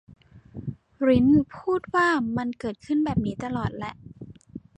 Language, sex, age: Thai, female, 19-29